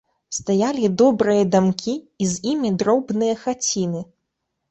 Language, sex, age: Belarusian, female, 19-29